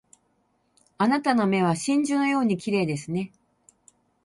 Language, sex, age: Japanese, female, 60-69